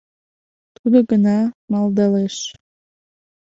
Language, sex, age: Mari, female, 19-29